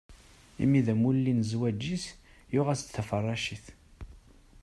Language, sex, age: Kabyle, male, 30-39